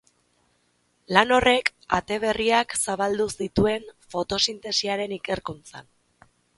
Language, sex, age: Basque, female, 19-29